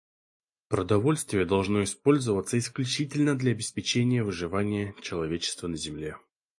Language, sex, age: Russian, male, 19-29